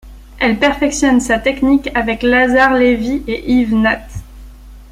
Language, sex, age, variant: French, female, 30-39, Français de métropole